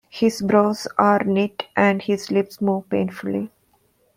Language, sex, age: English, female, 40-49